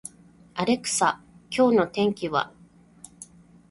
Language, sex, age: Japanese, female, 30-39